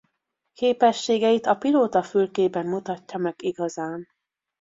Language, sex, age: Hungarian, female, 19-29